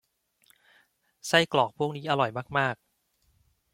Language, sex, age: Thai, male, 30-39